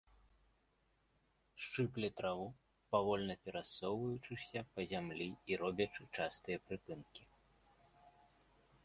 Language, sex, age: Belarusian, male, 19-29